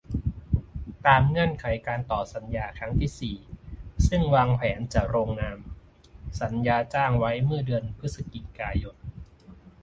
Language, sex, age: Thai, male, 30-39